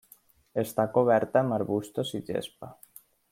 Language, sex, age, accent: Catalan, male, under 19, valencià